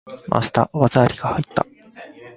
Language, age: Japanese, 19-29